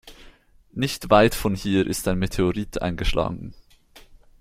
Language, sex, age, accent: German, male, 19-29, Schweizerdeutsch